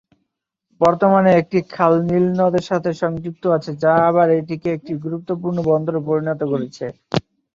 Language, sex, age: Bengali, male, 19-29